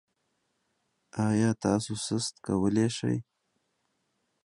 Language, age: Pashto, 40-49